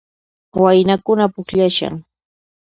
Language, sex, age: Puno Quechua, female, 30-39